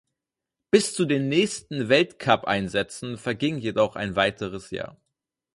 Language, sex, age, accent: German, male, 19-29, Deutschland Deutsch